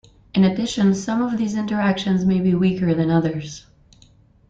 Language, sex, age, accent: English, female, 19-29, United States English